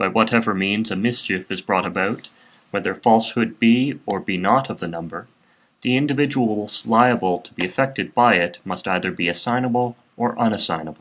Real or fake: real